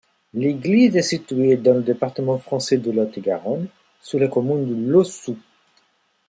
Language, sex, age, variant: French, male, 40-49, Français de métropole